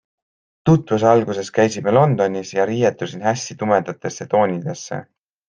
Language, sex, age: Estonian, male, 19-29